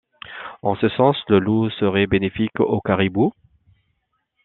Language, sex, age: French, male, 30-39